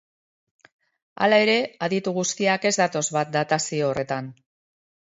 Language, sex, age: Basque, female, 50-59